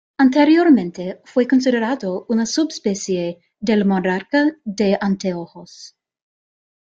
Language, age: Spanish, 19-29